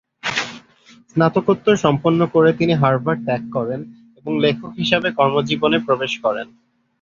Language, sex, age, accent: Bengali, male, 19-29, Bangladeshi